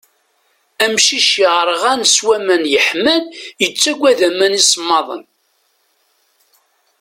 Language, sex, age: Kabyle, female, 60-69